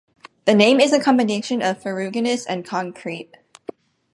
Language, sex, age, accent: English, female, under 19, United States English